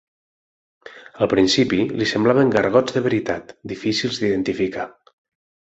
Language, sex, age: Catalan, male, 40-49